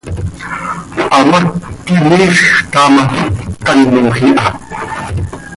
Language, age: Seri, 40-49